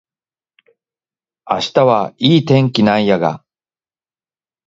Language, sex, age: Japanese, male, 50-59